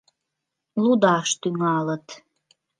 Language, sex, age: Mari, female, 19-29